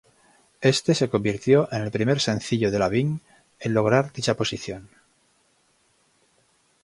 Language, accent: Spanish, España: Norte peninsular (Asturias, Castilla y León, Cantabria, País Vasco, Navarra, Aragón, La Rioja, Guadalajara, Cuenca)